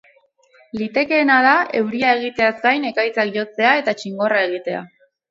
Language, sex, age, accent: Basque, female, 19-29, Mendebalekoa (Araba, Bizkaia, Gipuzkoako mendebaleko herri batzuk)